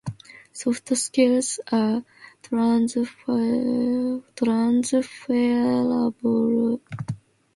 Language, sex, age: English, female, 19-29